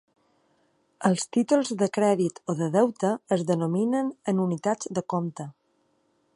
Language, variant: Catalan, Balear